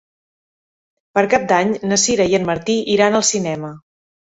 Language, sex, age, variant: Catalan, female, 40-49, Central